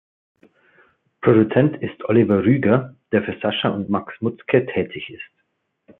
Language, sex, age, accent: German, male, 40-49, Österreichisches Deutsch